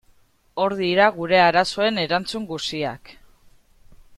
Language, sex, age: Basque, female, 30-39